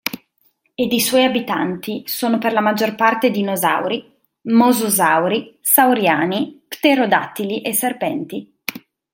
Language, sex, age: Italian, female, 30-39